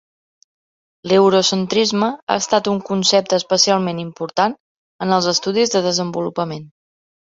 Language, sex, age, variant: Catalan, female, 30-39, Central